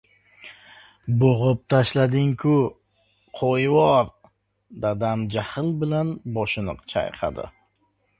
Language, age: Uzbek, 30-39